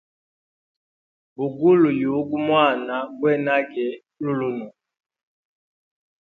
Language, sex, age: Hemba, male, 40-49